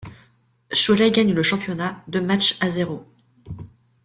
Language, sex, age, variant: French, female, 19-29, Français de métropole